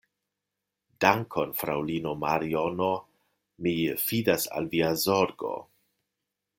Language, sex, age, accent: Esperanto, male, 50-59, Internacia